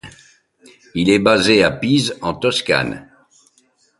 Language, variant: French, Français de métropole